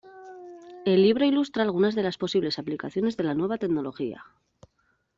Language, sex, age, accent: Spanish, female, 30-39, España: Norte peninsular (Asturias, Castilla y León, Cantabria, País Vasco, Navarra, Aragón, La Rioja, Guadalajara, Cuenca)